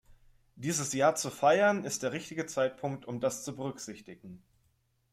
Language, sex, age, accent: German, male, 30-39, Deutschland Deutsch